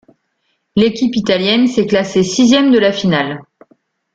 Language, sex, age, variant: French, female, 40-49, Français de métropole